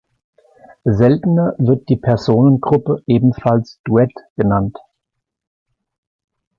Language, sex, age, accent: German, male, 50-59, Deutschland Deutsch